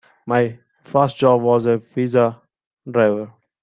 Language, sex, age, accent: English, male, 19-29, India and South Asia (India, Pakistan, Sri Lanka)